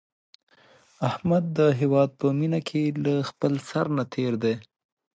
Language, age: Pashto, 19-29